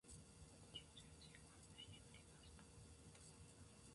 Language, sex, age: Japanese, female, 19-29